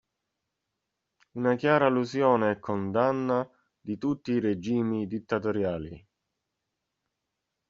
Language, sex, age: Italian, male, 30-39